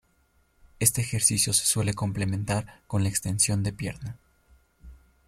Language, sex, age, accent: Spanish, male, 19-29, Andino-Pacífico: Colombia, Perú, Ecuador, oeste de Bolivia y Venezuela andina